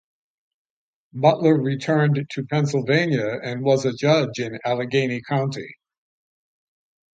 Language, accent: English, United States English